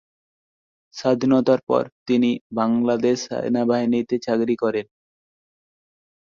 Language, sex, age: Bengali, male, 19-29